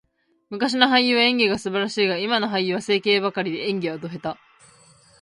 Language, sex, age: Japanese, female, 19-29